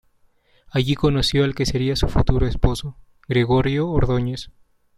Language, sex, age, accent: Spanish, male, 19-29, Andino-Pacífico: Colombia, Perú, Ecuador, oeste de Bolivia y Venezuela andina